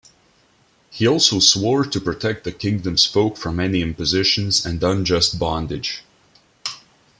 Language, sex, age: English, male, 19-29